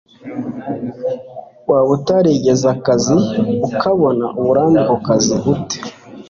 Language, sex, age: Kinyarwanda, male, 19-29